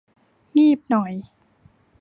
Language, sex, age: Thai, female, 19-29